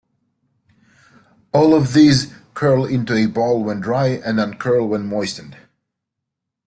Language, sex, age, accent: English, male, 30-39, United States English